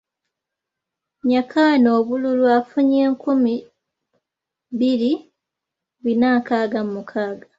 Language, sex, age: Ganda, female, 19-29